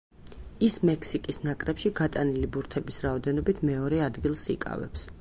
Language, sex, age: Georgian, female, 40-49